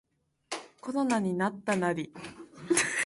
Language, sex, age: Japanese, female, 19-29